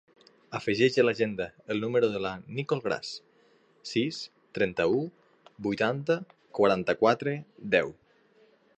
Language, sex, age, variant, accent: Catalan, male, 30-39, Central, Lleidatà